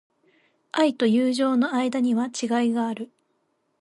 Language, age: Japanese, 19-29